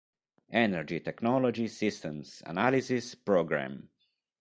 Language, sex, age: Italian, male, 40-49